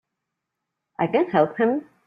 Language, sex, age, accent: English, female, 30-39, Canadian English